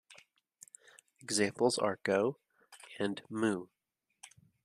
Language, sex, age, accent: English, male, 19-29, United States English